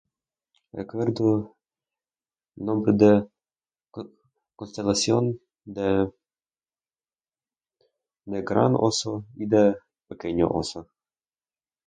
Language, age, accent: Spanish, under 19, España: Norte peninsular (Asturias, Castilla y León, Cantabria, País Vasco, Navarra, Aragón, La Rioja, Guadalajara, Cuenca)